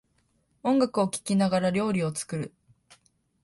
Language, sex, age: Japanese, female, under 19